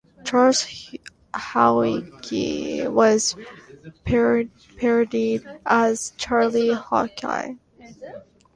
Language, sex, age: English, female, 19-29